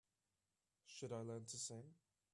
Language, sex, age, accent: English, male, 19-29, England English